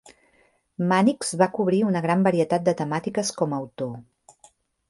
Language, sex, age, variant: Catalan, female, 40-49, Central